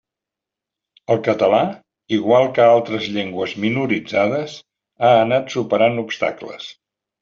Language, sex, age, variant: Catalan, male, 70-79, Central